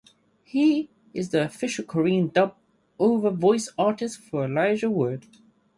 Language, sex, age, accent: English, male, 30-39, England English